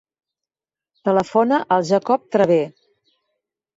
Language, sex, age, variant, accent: Catalan, female, 50-59, Central, central